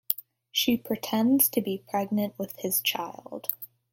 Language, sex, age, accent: English, female, under 19, United States English